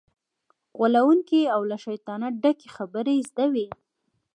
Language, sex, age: Pashto, female, 19-29